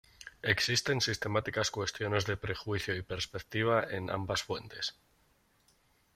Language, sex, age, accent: Spanish, male, 30-39, España: Norte peninsular (Asturias, Castilla y León, Cantabria, País Vasco, Navarra, Aragón, La Rioja, Guadalajara, Cuenca)